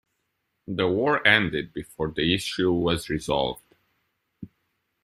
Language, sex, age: English, male, 19-29